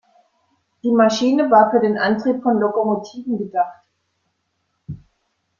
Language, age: German, 50-59